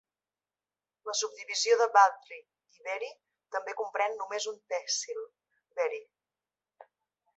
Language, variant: Catalan, Central